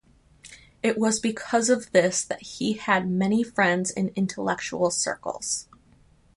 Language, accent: English, United States English